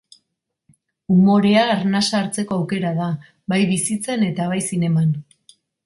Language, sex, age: Basque, female, 40-49